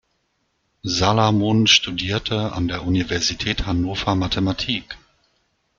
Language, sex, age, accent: German, male, 40-49, Deutschland Deutsch